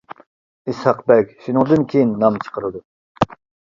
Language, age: Uyghur, 30-39